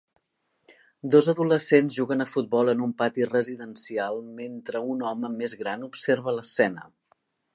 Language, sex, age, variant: Catalan, female, 50-59, Central